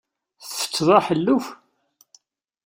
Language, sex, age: Kabyle, male, 50-59